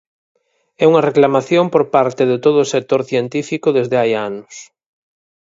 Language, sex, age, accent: Galician, male, 40-49, Atlántico (seseo e gheada)